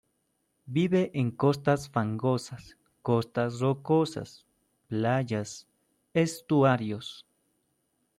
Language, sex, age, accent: Spanish, male, 19-29, Andino-Pacífico: Colombia, Perú, Ecuador, oeste de Bolivia y Venezuela andina